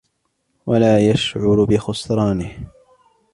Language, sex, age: Arabic, male, 19-29